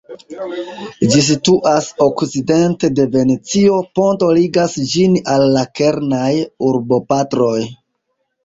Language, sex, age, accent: Esperanto, male, 30-39, Internacia